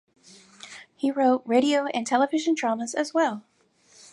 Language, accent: English, United States English